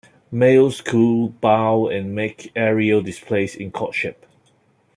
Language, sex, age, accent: English, male, 30-39, Hong Kong English